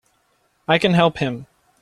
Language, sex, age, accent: English, male, 19-29, United States English